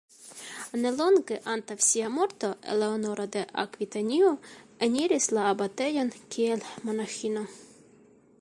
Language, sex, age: Esperanto, female, 19-29